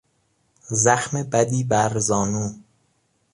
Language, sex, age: Persian, male, 19-29